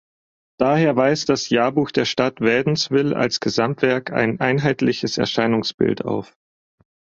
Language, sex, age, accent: German, male, 19-29, Deutschland Deutsch